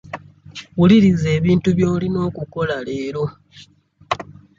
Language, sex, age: Ganda, male, 19-29